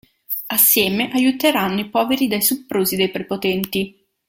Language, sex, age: Italian, female, 19-29